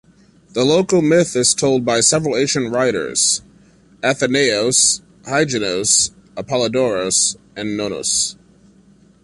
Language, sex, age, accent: English, male, 19-29, United States English